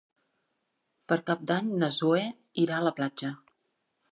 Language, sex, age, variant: Catalan, female, 50-59, Central